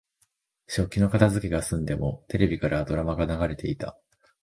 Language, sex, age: Japanese, male, under 19